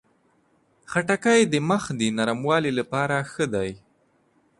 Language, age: Pashto, under 19